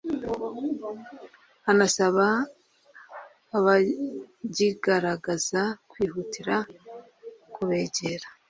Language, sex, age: Kinyarwanda, female, 30-39